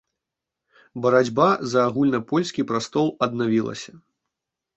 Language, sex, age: Belarusian, male, 19-29